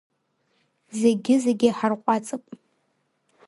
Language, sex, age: Abkhazian, female, 19-29